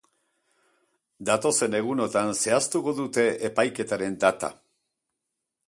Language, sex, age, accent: Basque, male, 70-79, Erdialdekoa edo Nafarra (Gipuzkoa, Nafarroa)